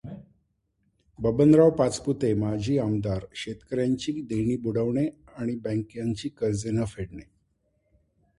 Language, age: Marathi, 40-49